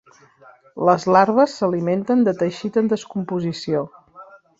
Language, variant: Catalan, Central